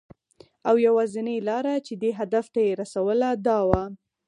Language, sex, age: Pashto, female, under 19